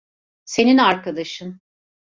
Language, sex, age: Turkish, female, 50-59